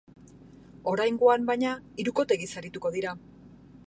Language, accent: Basque, Mendebalekoa (Araba, Bizkaia, Gipuzkoako mendebaleko herri batzuk)